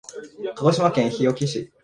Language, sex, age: Japanese, male, 19-29